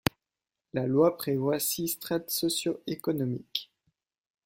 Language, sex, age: French, male, 19-29